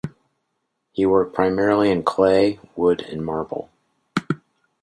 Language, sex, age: English, male, 50-59